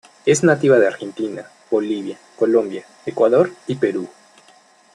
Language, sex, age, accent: Spanish, male, under 19, Andino-Pacífico: Colombia, Perú, Ecuador, oeste de Bolivia y Venezuela andina